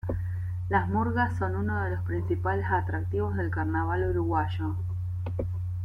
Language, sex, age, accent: Spanish, female, 40-49, Rioplatense: Argentina, Uruguay, este de Bolivia, Paraguay